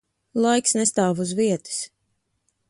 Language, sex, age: Latvian, female, 30-39